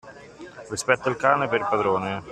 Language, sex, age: Italian, male, 30-39